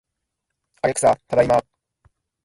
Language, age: Japanese, 30-39